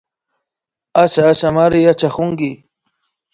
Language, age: Imbabura Highland Quichua, 30-39